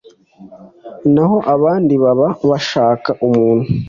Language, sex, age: Kinyarwanda, male, 19-29